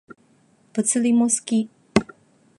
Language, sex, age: Japanese, female, 19-29